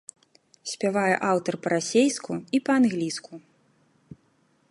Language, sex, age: Belarusian, female, 19-29